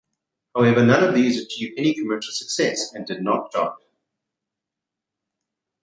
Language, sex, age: English, male, 30-39